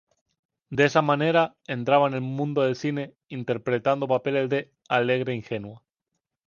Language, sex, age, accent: Spanish, male, 19-29, España: Islas Canarias